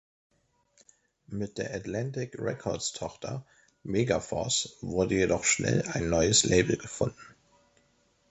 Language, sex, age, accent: German, male, 19-29, Deutschland Deutsch